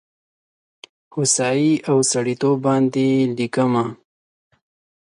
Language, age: Pashto, 19-29